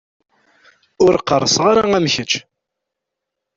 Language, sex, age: Kabyle, male, 19-29